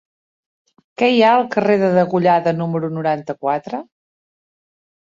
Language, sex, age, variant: Catalan, female, 40-49, Central